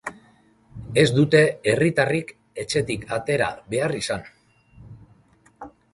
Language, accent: Basque, Mendebalekoa (Araba, Bizkaia, Gipuzkoako mendebaleko herri batzuk)